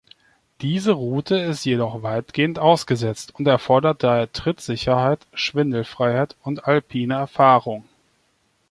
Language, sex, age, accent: German, male, 30-39, Deutschland Deutsch